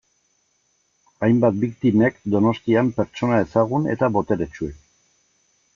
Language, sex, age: Basque, male, 50-59